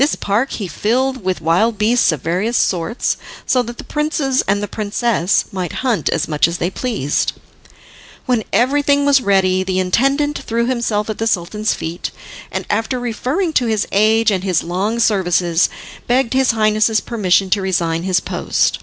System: none